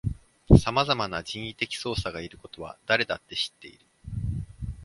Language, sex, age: Japanese, male, 19-29